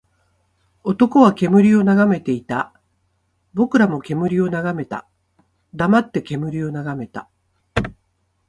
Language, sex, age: Japanese, female, 60-69